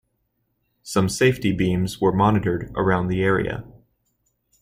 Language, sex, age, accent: English, male, 19-29, United States English